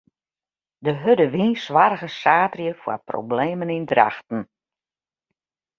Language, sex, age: Western Frisian, female, 50-59